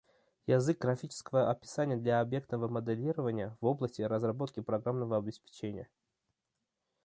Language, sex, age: Russian, male, 19-29